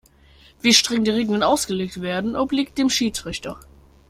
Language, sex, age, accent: German, male, under 19, Deutschland Deutsch